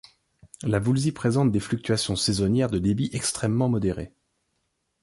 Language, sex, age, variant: French, male, 30-39, Français de métropole